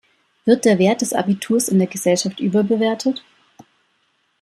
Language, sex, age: German, female, 30-39